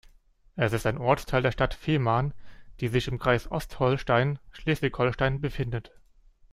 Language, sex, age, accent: German, male, 30-39, Deutschland Deutsch